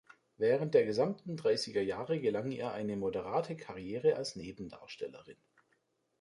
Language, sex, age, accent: German, male, 30-39, Deutschland Deutsch